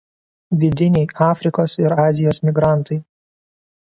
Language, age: Lithuanian, 19-29